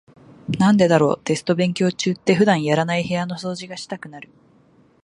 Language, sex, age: Japanese, female, 19-29